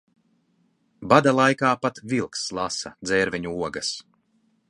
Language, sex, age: Latvian, male, 30-39